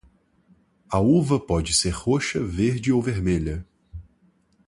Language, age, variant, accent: Portuguese, 19-29, Portuguese (Brasil), Mineiro